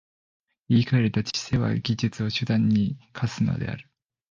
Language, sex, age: Japanese, male, 19-29